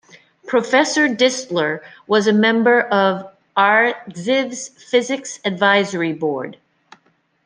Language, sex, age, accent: English, female, 19-29, United States English